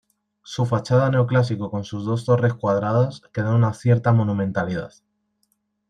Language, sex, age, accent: Spanish, male, 19-29, España: Centro-Sur peninsular (Madrid, Toledo, Castilla-La Mancha)